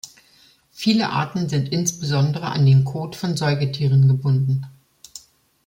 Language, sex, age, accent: German, female, 50-59, Deutschland Deutsch